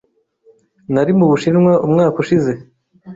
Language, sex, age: Kinyarwanda, male, 30-39